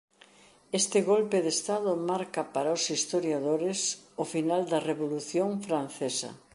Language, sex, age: Galician, female, 60-69